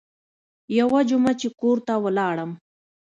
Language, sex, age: Pashto, female, 30-39